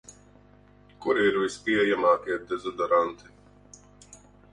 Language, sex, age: Latvian, male, 40-49